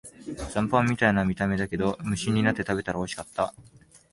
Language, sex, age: Japanese, male, 19-29